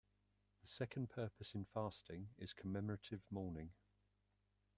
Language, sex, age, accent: English, male, 50-59, England English